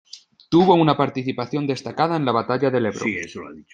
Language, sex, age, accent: Spanish, male, 19-29, España: Centro-Sur peninsular (Madrid, Toledo, Castilla-La Mancha)